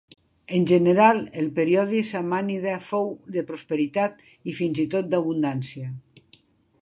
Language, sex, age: Catalan, female, 60-69